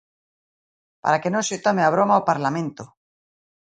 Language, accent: Galician, Atlántico (seseo e gheada)